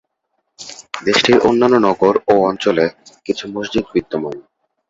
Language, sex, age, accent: Bengali, male, 19-29, Native